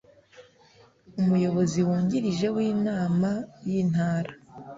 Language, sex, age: Kinyarwanda, female, 19-29